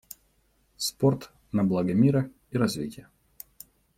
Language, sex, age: Russian, male, 30-39